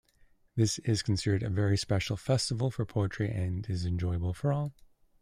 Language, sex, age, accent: English, male, 30-39, Canadian English